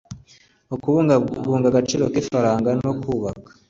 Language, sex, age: Kinyarwanda, male, 30-39